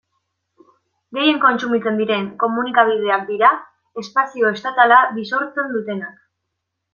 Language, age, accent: Basque, 19-29, Mendebalekoa (Araba, Bizkaia, Gipuzkoako mendebaleko herri batzuk)